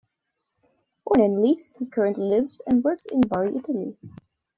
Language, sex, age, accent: English, female, 19-29, United States English